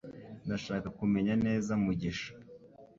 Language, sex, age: Kinyarwanda, male, 19-29